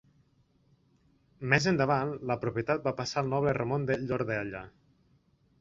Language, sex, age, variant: Catalan, male, 30-39, Nord-Occidental